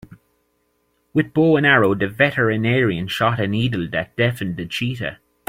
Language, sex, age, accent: English, male, 30-39, Irish English